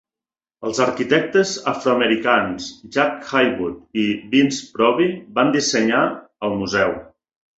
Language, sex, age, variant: Catalan, male, 40-49, Nord-Occidental